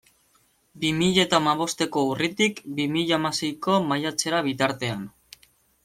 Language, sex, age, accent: Basque, male, 19-29, Mendebalekoa (Araba, Bizkaia, Gipuzkoako mendebaleko herri batzuk)